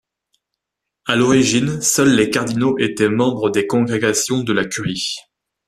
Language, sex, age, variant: French, male, 19-29, Français de métropole